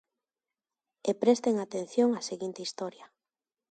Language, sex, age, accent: Galician, female, 19-29, Normativo (estándar)